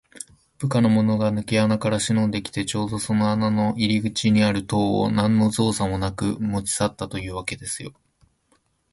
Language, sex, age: Japanese, male, 19-29